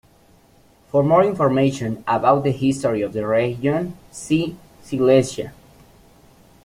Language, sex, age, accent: English, male, 19-29, United States English